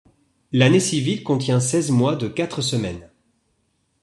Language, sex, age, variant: French, male, 40-49, Français de métropole